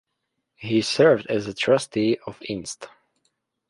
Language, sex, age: English, male, under 19